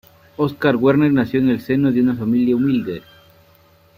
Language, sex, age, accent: Spanish, male, 40-49, Andino-Pacífico: Colombia, Perú, Ecuador, oeste de Bolivia y Venezuela andina